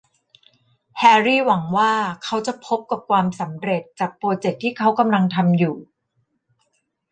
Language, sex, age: Thai, female, 40-49